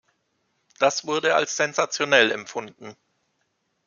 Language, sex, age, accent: German, male, 40-49, Deutschland Deutsch